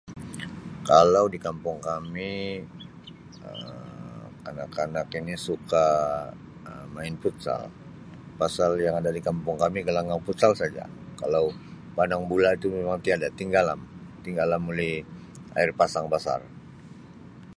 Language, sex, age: Sabah Malay, male, 50-59